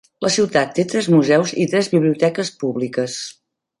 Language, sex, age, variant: Catalan, female, 50-59, Central